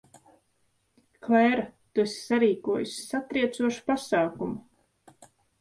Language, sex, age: Latvian, female, 40-49